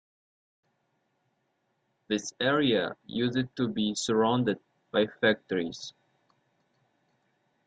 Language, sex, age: English, male, 19-29